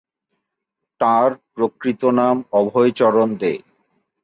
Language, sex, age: Bengali, male, 40-49